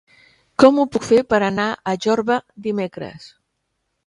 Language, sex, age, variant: Catalan, female, 70-79, Central